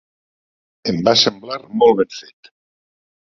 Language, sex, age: Catalan, male, 60-69